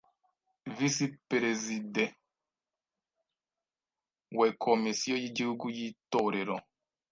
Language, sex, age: Kinyarwanda, male, 19-29